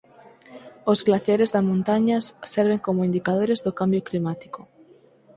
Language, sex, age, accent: Galician, female, 19-29, Neofalante